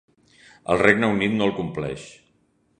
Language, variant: Catalan, Central